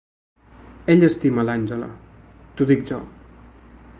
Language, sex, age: Catalan, male, 19-29